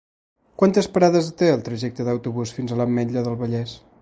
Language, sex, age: Catalan, male, 19-29